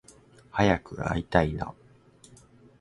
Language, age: Japanese, 19-29